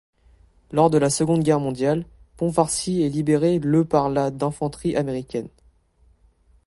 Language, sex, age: French, male, 19-29